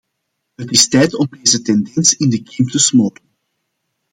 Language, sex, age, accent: Dutch, male, 40-49, Belgisch Nederlands